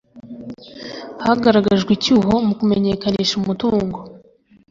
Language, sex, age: Kinyarwanda, female, under 19